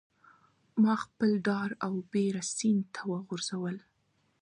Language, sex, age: Pashto, female, 19-29